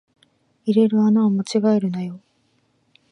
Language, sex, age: Japanese, female, 19-29